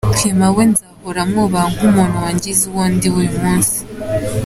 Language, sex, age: Kinyarwanda, female, under 19